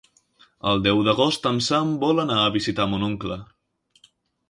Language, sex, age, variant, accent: Catalan, male, under 19, Central, central; valencià